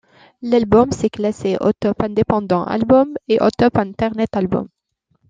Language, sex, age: French, female, 30-39